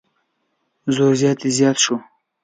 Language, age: Pashto, 19-29